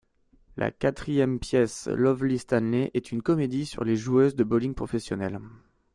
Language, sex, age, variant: French, male, 30-39, Français de métropole